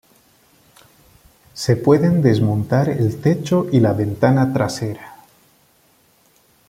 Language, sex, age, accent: Spanish, male, 30-39, Andino-Pacífico: Colombia, Perú, Ecuador, oeste de Bolivia y Venezuela andina